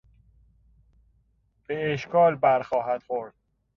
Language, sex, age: Persian, male, 30-39